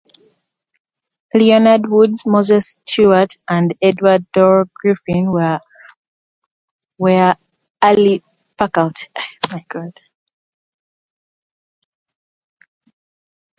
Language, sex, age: English, female, 19-29